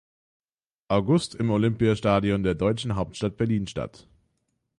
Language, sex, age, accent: German, male, under 19, Deutschland Deutsch; Österreichisches Deutsch